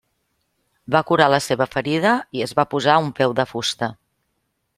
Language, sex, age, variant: Catalan, female, 50-59, Central